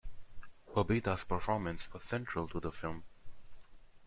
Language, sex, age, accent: English, male, under 19, India and South Asia (India, Pakistan, Sri Lanka)